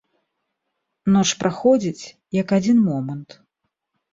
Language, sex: Belarusian, female